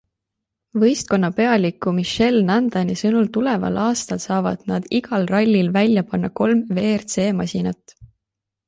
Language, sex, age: Estonian, female, 19-29